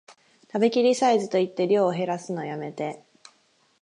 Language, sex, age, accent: Japanese, female, 19-29, 関東